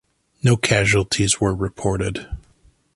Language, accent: English, United States English